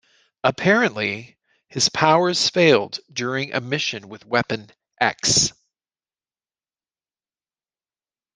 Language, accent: English, Canadian English